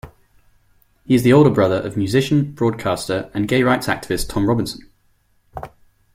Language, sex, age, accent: English, male, 19-29, England English